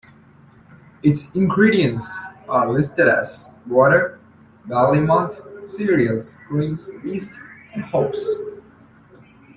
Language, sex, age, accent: English, male, under 19, United States English